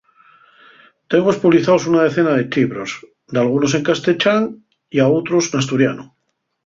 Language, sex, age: Asturian, male, 50-59